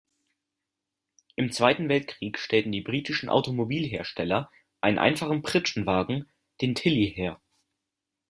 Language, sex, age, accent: German, male, 19-29, Deutschland Deutsch